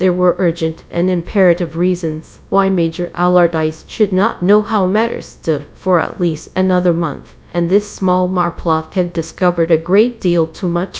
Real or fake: fake